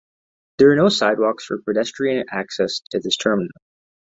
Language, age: English, under 19